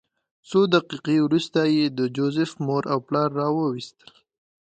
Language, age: Pashto, 19-29